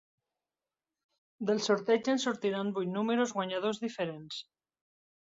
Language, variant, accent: Catalan, Nord-Occidental, nord-occidental